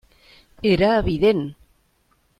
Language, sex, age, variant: Catalan, female, 50-59, Central